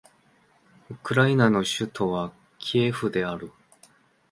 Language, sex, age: Japanese, male, 19-29